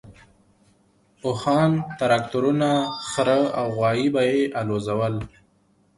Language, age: Pashto, 19-29